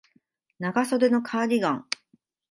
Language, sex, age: Japanese, female, 40-49